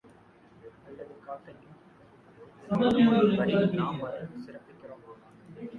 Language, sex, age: Tamil, male, 19-29